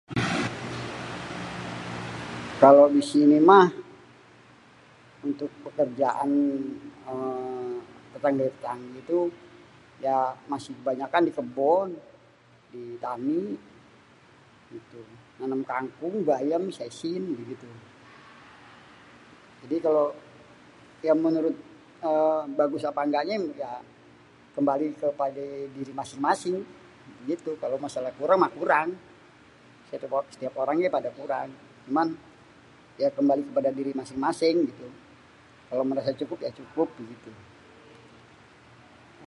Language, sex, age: Betawi, male, 40-49